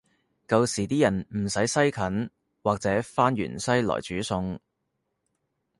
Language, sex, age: Cantonese, male, 19-29